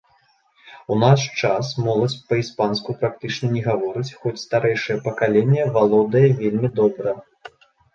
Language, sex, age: Belarusian, male, 19-29